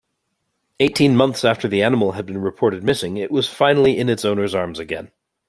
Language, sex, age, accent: English, male, 40-49, Canadian English